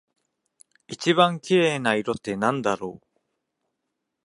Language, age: Japanese, 40-49